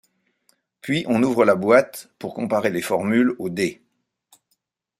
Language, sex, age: French, male, 60-69